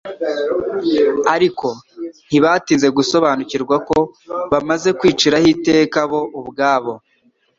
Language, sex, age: Kinyarwanda, male, 19-29